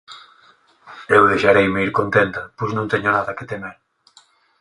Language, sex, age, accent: Galician, male, 30-39, Normativo (estándar)